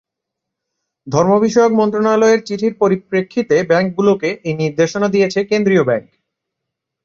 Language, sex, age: Bengali, male, 19-29